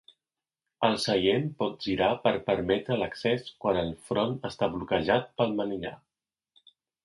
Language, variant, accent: Catalan, Central, central